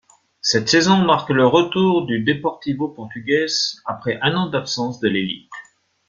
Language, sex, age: French, male, 50-59